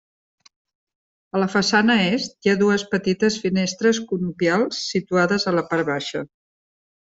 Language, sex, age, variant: Catalan, female, 50-59, Central